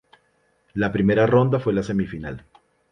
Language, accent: Spanish, Andino-Pacífico: Colombia, Perú, Ecuador, oeste de Bolivia y Venezuela andina